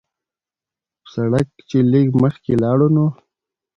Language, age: Pashto, under 19